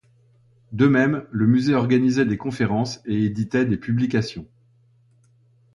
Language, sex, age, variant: French, male, 60-69, Français de métropole